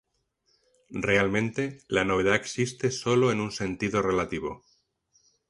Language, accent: Spanish, España: Centro-Sur peninsular (Madrid, Toledo, Castilla-La Mancha)